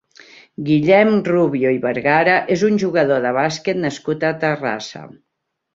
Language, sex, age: Catalan, female, 50-59